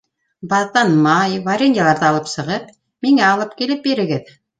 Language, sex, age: Bashkir, female, 50-59